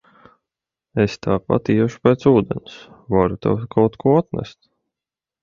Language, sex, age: Latvian, male, 30-39